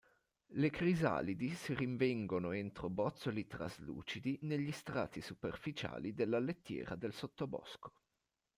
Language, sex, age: Italian, male, 19-29